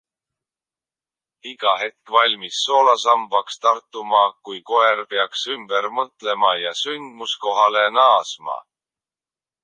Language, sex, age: Estonian, male, 19-29